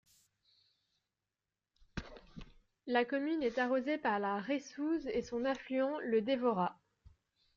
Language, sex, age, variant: French, female, 19-29, Français de métropole